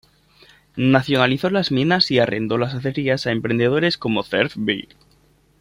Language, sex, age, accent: Spanish, male, 19-29, España: Centro-Sur peninsular (Madrid, Toledo, Castilla-La Mancha)